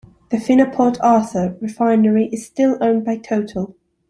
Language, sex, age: English, male, 19-29